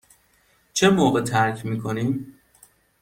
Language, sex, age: Persian, male, 19-29